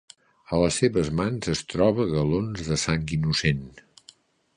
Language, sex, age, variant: Catalan, male, 60-69, Central